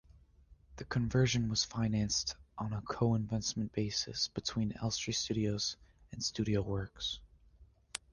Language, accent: English, United States English